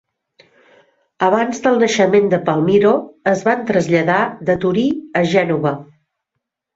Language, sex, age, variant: Catalan, female, 40-49, Central